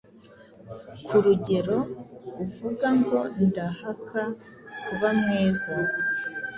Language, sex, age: Kinyarwanda, female, 40-49